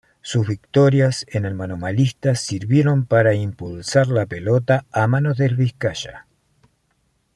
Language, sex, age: Spanish, male, 50-59